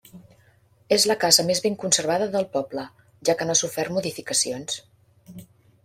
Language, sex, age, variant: Catalan, female, 50-59, Central